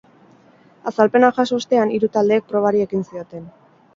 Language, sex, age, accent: Basque, female, 19-29, Mendebalekoa (Araba, Bizkaia, Gipuzkoako mendebaleko herri batzuk)